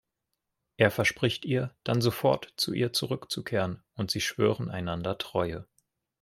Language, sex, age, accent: German, male, 19-29, Deutschland Deutsch